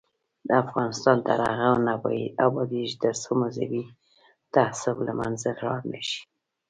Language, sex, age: Pashto, female, 50-59